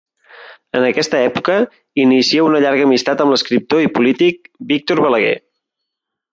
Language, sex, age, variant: Catalan, male, 30-39, Central